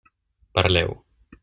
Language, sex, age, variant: Catalan, male, 19-29, Central